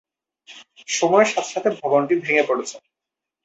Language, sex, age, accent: Bengali, male, 19-29, Bangladeshi